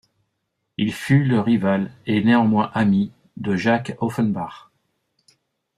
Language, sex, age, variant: French, male, 50-59, Français de métropole